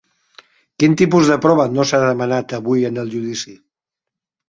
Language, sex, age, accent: Catalan, male, 50-59, Empordanès